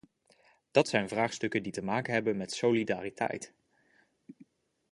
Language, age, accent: Dutch, 19-29, Nederlands Nederlands